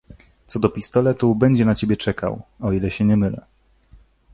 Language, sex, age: Polish, male, 19-29